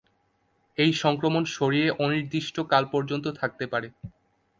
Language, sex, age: Bengali, male, 19-29